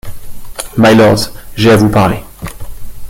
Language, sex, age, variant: French, male, 30-39, Français de métropole